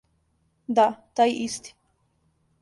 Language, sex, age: Serbian, female, 19-29